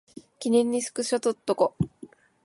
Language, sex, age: Japanese, female, 19-29